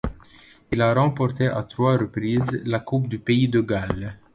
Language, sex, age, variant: French, male, 19-29, Français de métropole